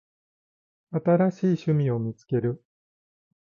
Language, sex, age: Japanese, male, 60-69